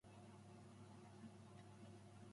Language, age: English, 19-29